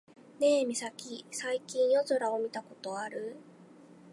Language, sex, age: Japanese, female, 19-29